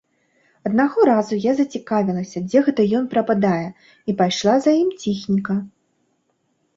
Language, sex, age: Belarusian, female, 30-39